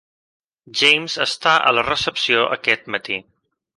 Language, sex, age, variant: Catalan, male, 30-39, Balear